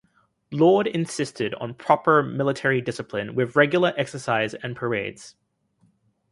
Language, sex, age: English, male, 19-29